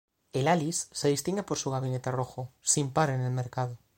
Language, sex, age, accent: Spanish, male, 19-29, España: Centro-Sur peninsular (Madrid, Toledo, Castilla-La Mancha)